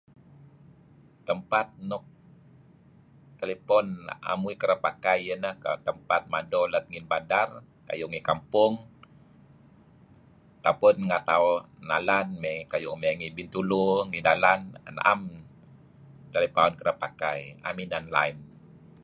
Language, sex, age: Kelabit, male, 50-59